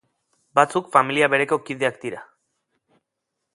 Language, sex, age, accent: Basque, male, 30-39, Erdialdekoa edo Nafarra (Gipuzkoa, Nafarroa)